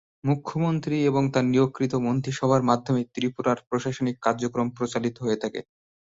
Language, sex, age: Bengali, male, 19-29